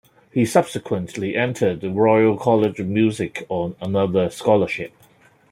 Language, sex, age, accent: English, male, 30-39, Hong Kong English